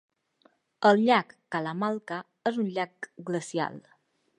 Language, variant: Catalan, Balear